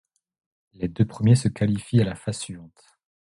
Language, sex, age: French, male, 30-39